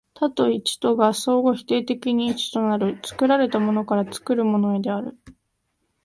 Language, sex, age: Japanese, female, 19-29